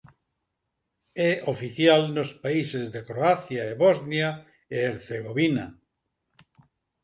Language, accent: Galician, Central (gheada); Normativo (estándar)